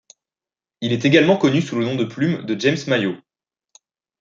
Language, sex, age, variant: French, male, 19-29, Français de métropole